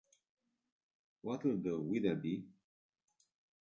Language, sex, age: Italian, male, 40-49